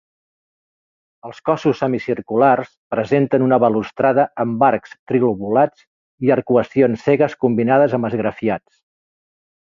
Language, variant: Catalan, Central